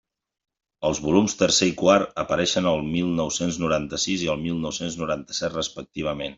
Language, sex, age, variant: Catalan, male, 40-49, Central